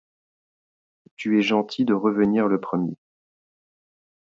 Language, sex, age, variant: French, male, 40-49, Français de métropole